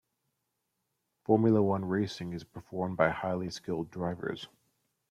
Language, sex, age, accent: English, male, 30-39, United States English